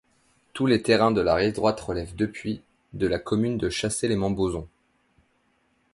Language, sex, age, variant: French, male, 19-29, Français de métropole